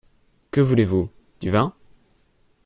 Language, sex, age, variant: French, male, 19-29, Français de métropole